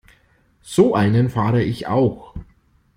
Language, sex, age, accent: German, male, 40-49, Deutschland Deutsch